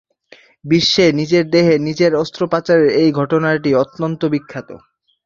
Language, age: Bengali, 19-29